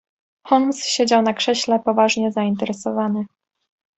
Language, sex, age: Polish, female, 19-29